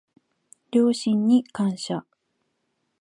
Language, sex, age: Japanese, female, 50-59